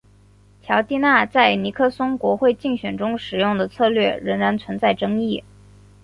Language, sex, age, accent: Chinese, female, 19-29, 出生地：广东省